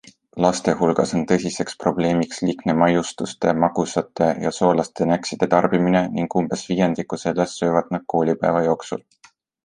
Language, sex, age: Estonian, male, 19-29